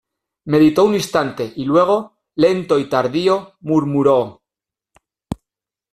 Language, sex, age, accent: Spanish, male, 40-49, España: Norte peninsular (Asturias, Castilla y León, Cantabria, País Vasco, Navarra, Aragón, La Rioja, Guadalajara, Cuenca)